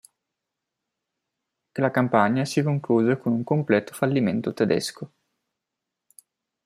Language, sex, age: Italian, male, 19-29